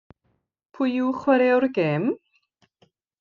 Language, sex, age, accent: Welsh, female, 30-39, Y Deyrnas Unedig Cymraeg